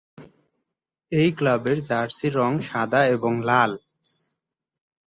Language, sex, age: Bengali, male, 19-29